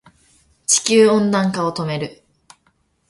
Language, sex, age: Japanese, female, 19-29